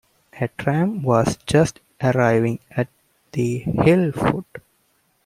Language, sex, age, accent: English, male, 19-29, United States English